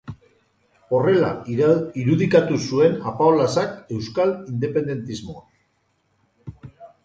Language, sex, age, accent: Basque, male, 40-49, Mendebalekoa (Araba, Bizkaia, Gipuzkoako mendebaleko herri batzuk)